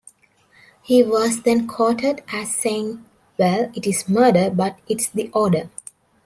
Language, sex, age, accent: English, female, 19-29, India and South Asia (India, Pakistan, Sri Lanka)